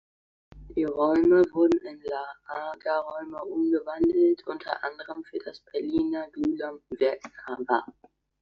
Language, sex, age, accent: German, male, under 19, Deutschland Deutsch